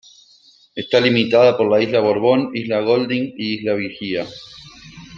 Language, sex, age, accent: Spanish, male, 30-39, Rioplatense: Argentina, Uruguay, este de Bolivia, Paraguay